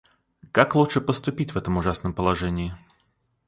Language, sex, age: Russian, male, 30-39